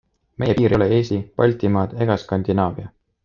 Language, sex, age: Estonian, male, 19-29